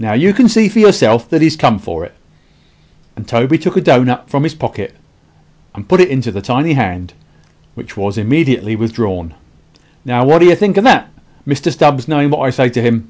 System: none